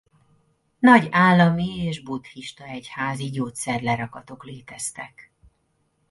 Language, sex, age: Hungarian, female, 40-49